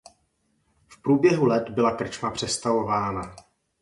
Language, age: Czech, 40-49